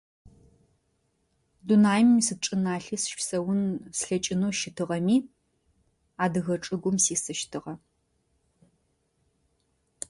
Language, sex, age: Adyghe, female, 30-39